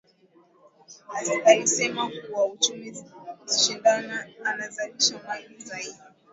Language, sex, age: Swahili, female, 19-29